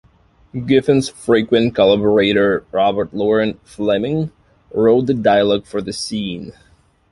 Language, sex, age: English, male, 19-29